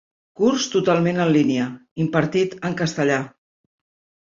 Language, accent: Catalan, Barceloní